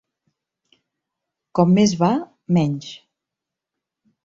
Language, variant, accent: Catalan, Central, Barceloní